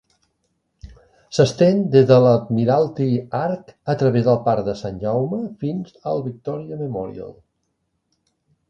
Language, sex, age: Catalan, male, 60-69